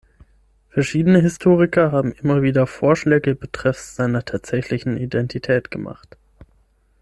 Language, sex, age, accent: German, male, 19-29, Deutschland Deutsch